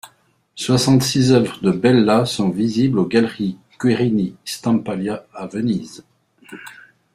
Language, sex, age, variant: French, male, 50-59, Français de métropole